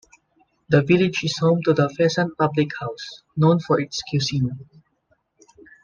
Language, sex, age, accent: English, male, 19-29, Filipino